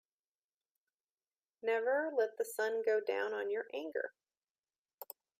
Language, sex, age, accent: English, female, 40-49, United States English